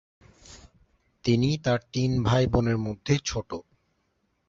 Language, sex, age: Bengali, male, 19-29